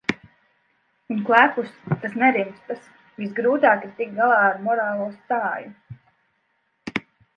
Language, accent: Latvian, Rigas